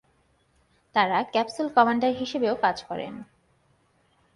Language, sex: Bengali, female